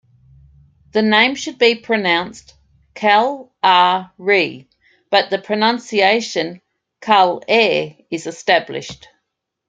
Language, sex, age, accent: English, female, 50-59, Australian English